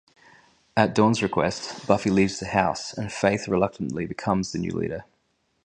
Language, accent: English, Australian English